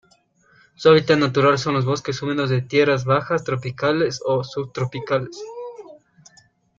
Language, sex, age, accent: Spanish, male, 19-29, Andino-Pacífico: Colombia, Perú, Ecuador, oeste de Bolivia y Venezuela andina